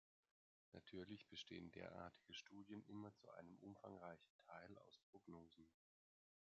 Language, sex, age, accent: German, male, 30-39, Deutschland Deutsch